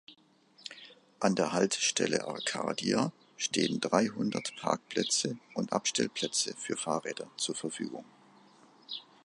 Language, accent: German, Deutschland Deutsch